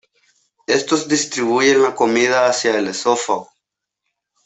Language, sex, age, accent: Spanish, male, 19-29, América central